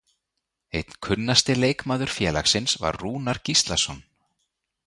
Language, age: Icelandic, 30-39